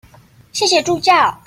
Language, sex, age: Chinese, female, 19-29